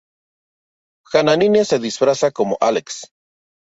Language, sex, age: Spanish, male, 50-59